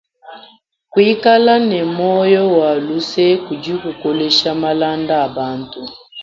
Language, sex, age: Luba-Lulua, female, 19-29